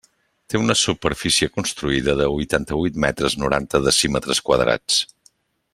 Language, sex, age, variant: Catalan, male, 60-69, Central